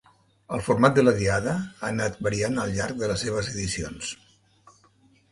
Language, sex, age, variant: Catalan, male, 60-69, Central